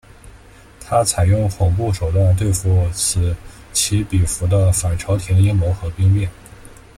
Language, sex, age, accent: Chinese, male, 19-29, 出生地：河南省